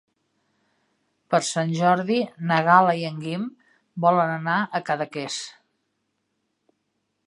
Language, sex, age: Catalan, female, 50-59